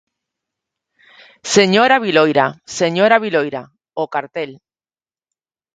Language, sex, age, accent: Galician, female, 40-49, Normativo (estándar)